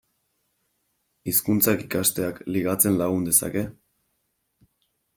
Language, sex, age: Basque, male, 19-29